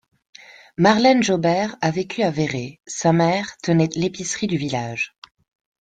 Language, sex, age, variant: French, female, 30-39, Français de métropole